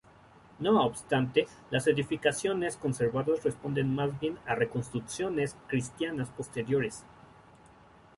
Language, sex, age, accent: Spanish, male, 19-29, México